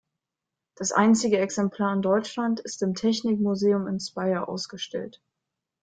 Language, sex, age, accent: German, female, 19-29, Deutschland Deutsch